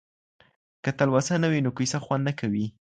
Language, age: Pashto, under 19